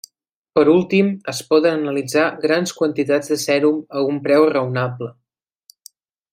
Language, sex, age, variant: Catalan, male, 19-29, Central